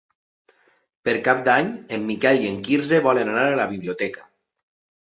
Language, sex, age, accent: Catalan, male, 30-39, valencià